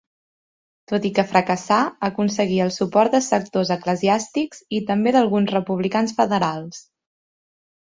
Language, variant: Catalan, Central